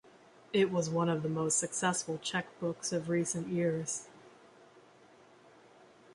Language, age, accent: English, under 19, Canadian English